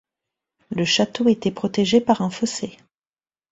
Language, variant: French, Français de métropole